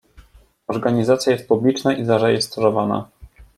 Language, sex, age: Polish, male, 19-29